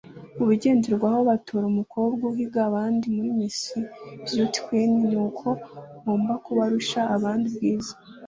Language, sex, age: Kinyarwanda, female, 19-29